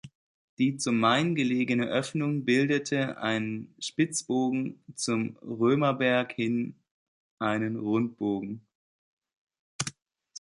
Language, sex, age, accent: German, male, 19-29, Deutschland Deutsch